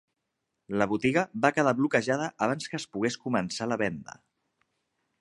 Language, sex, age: Catalan, male, 30-39